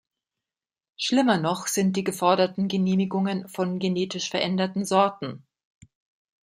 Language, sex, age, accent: German, female, 50-59, Deutschland Deutsch